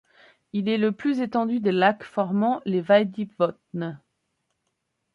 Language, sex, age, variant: French, female, 30-39, Français de métropole